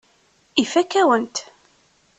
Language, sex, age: Kabyle, female, 30-39